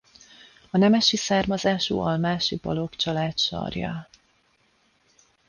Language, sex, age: Hungarian, female, 30-39